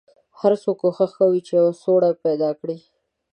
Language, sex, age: Pashto, female, 19-29